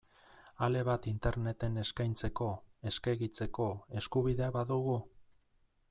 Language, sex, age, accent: Basque, male, 40-49, Erdialdekoa edo Nafarra (Gipuzkoa, Nafarroa)